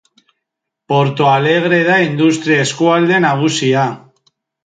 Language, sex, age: Basque, male, 40-49